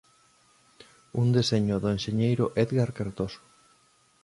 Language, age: Galician, 30-39